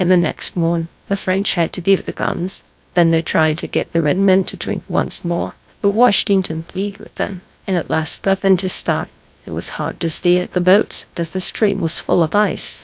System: TTS, GlowTTS